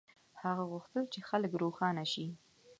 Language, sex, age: Pashto, female, 19-29